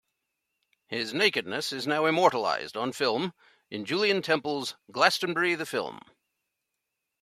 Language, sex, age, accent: English, male, 50-59, United States English